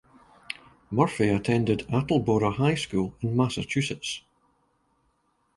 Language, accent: English, Scottish English